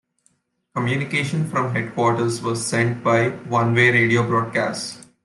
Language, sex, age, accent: English, male, 19-29, India and South Asia (India, Pakistan, Sri Lanka)